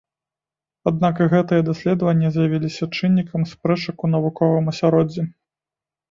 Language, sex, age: Belarusian, male, 30-39